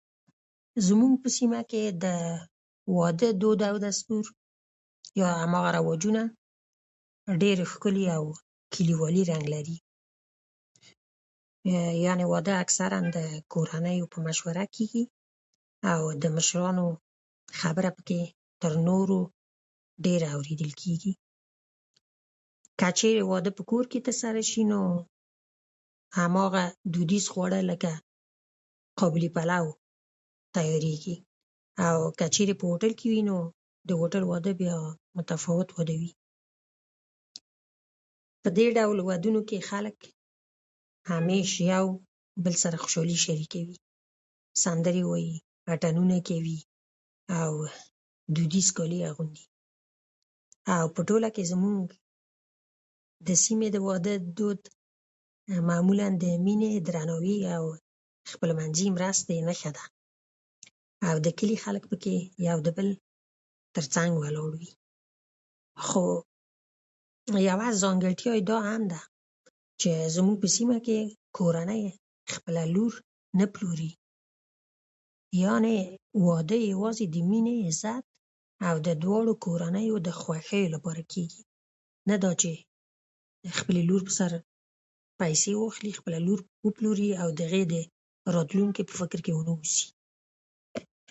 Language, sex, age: Pashto, female, 50-59